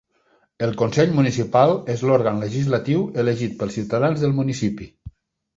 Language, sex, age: Catalan, male, 60-69